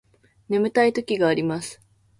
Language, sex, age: Japanese, female, 19-29